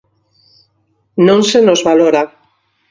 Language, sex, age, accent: Galician, female, 50-59, Oriental (común en zona oriental)